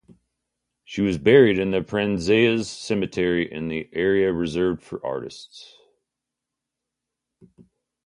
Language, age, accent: English, 50-59, United States English